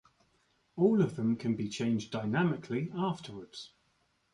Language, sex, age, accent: English, male, 30-39, England English